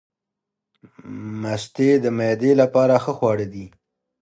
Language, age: Pashto, 30-39